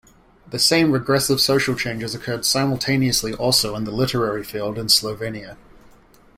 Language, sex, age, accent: English, male, 30-39, New Zealand English